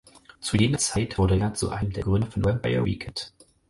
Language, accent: German, Deutschland Deutsch